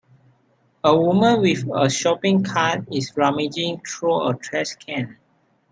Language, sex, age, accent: English, male, 19-29, Malaysian English